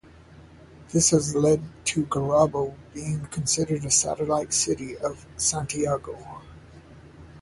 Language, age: English, 40-49